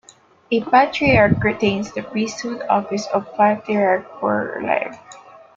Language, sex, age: English, female, under 19